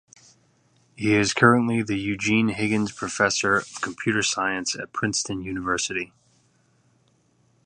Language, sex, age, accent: English, male, 30-39, United States English